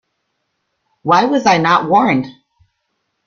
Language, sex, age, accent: English, female, 40-49, United States English